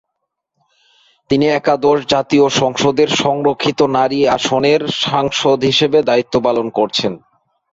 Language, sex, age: Bengali, male, 19-29